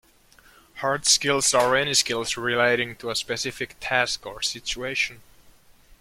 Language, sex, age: English, male, 19-29